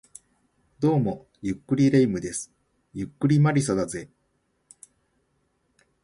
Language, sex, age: Japanese, male, 40-49